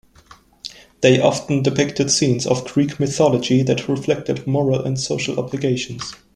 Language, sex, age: English, male, 19-29